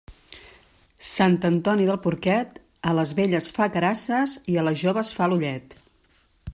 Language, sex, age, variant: Catalan, female, 40-49, Central